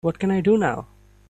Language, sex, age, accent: English, male, 19-29, India and South Asia (India, Pakistan, Sri Lanka)